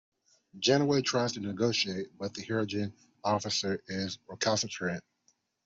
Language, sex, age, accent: English, male, 19-29, United States English